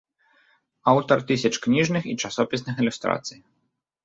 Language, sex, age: Belarusian, male, 30-39